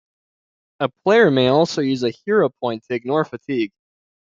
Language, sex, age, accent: English, male, under 19, Canadian English